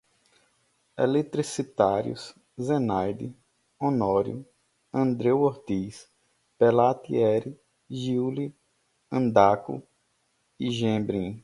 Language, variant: Portuguese, Portuguese (Brasil)